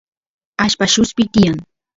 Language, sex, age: Santiago del Estero Quichua, female, 30-39